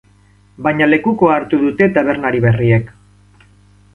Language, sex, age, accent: Basque, male, 19-29, Erdialdekoa edo Nafarra (Gipuzkoa, Nafarroa)